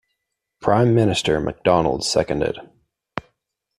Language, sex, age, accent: English, male, 19-29, United States English